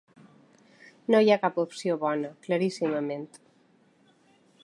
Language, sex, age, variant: Catalan, female, 40-49, Balear